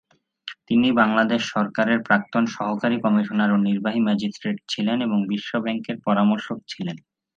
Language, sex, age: Bengali, male, 19-29